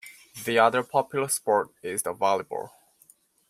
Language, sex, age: English, male, 19-29